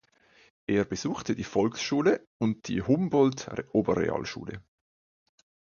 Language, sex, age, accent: German, male, 19-29, Schweizerdeutsch